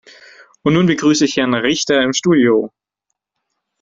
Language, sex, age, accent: German, male, 19-29, Deutschland Deutsch